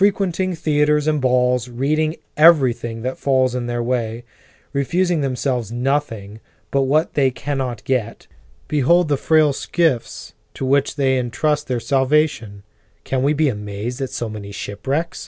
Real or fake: real